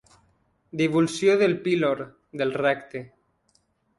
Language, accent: Catalan, valencià